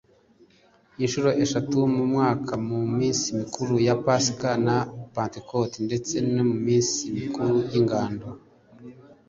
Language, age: Kinyarwanda, 30-39